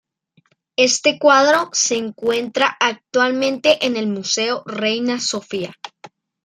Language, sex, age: Spanish, male, under 19